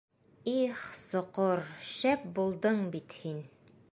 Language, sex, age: Bashkir, female, 30-39